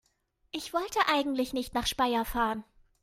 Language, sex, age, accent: German, male, 30-39, Deutschland Deutsch